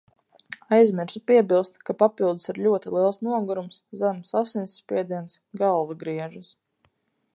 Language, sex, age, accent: Latvian, female, 30-39, bez akcenta